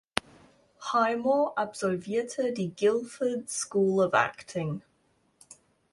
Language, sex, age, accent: German, female, 19-29, Deutschland Deutsch